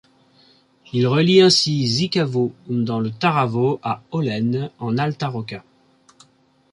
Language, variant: French, Français de métropole